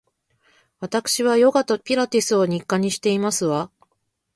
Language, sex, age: Japanese, female, 40-49